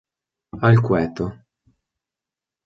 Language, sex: Italian, male